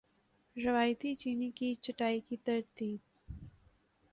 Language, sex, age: Urdu, female, 19-29